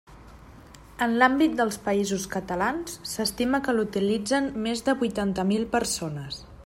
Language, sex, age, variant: Catalan, female, 30-39, Central